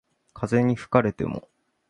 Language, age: Japanese, 19-29